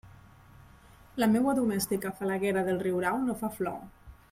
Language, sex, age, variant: Catalan, female, 30-39, Central